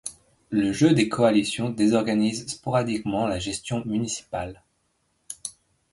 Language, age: French, 30-39